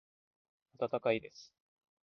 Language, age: Japanese, 19-29